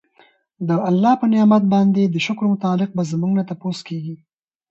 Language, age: Pashto, 19-29